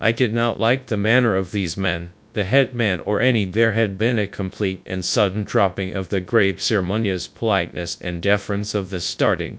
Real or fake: fake